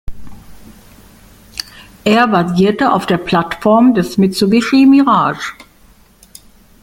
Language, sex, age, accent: German, female, 50-59, Deutschland Deutsch